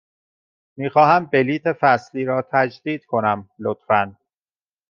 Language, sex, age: Persian, male, 40-49